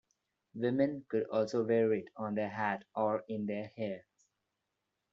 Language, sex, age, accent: English, male, 19-29, India and South Asia (India, Pakistan, Sri Lanka)